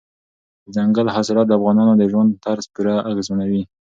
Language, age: Pashto, 19-29